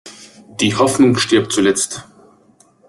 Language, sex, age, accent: German, male, 30-39, Deutschland Deutsch